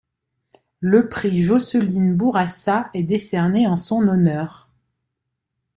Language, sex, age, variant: French, female, 30-39, Français de métropole